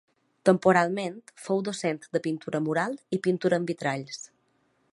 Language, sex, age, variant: Catalan, female, 30-39, Balear